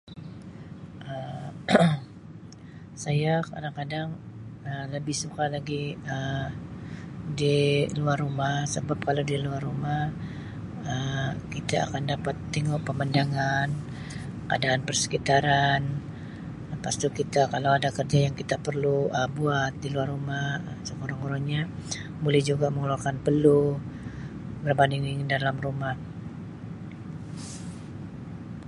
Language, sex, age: Sabah Malay, female, 50-59